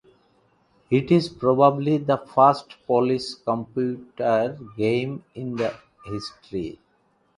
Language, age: English, 40-49